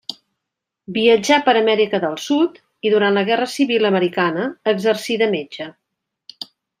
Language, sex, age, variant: Catalan, female, 50-59, Central